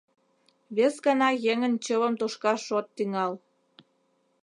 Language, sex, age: Mari, female, 30-39